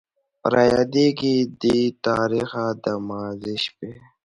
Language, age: Pashto, under 19